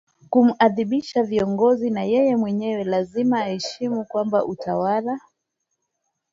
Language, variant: Swahili, Kiswahili cha Bara ya Kenya